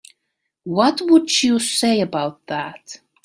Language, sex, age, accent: English, female, 19-29, England English